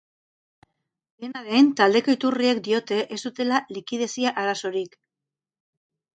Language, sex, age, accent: Basque, female, 50-59, Mendebalekoa (Araba, Bizkaia, Gipuzkoako mendebaleko herri batzuk)